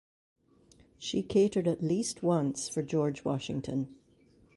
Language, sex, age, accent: English, female, 50-59, West Indies and Bermuda (Bahamas, Bermuda, Jamaica, Trinidad)